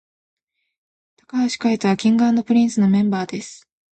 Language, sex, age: Japanese, female, 19-29